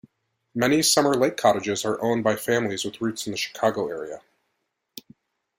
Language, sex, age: English, male, 40-49